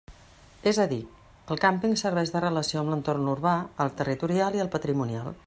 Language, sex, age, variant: Catalan, female, 50-59, Central